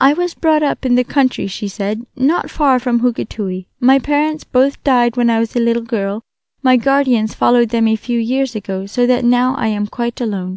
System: none